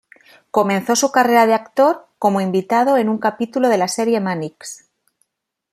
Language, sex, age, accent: Spanish, female, 40-49, España: Norte peninsular (Asturias, Castilla y León, Cantabria, País Vasco, Navarra, Aragón, La Rioja, Guadalajara, Cuenca)